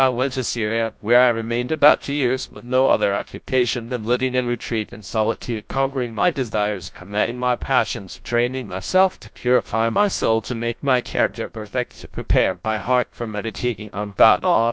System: TTS, GlowTTS